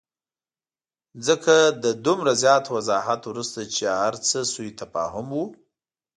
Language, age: Pashto, 40-49